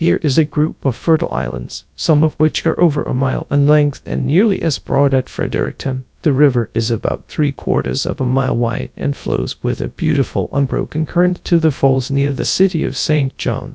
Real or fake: fake